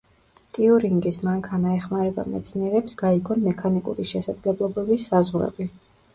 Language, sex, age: Georgian, female, 30-39